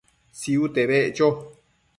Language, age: Matsés, 40-49